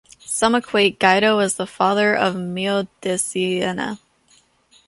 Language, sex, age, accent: English, female, 19-29, United States English